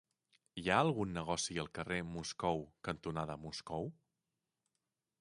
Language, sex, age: Catalan, male, 40-49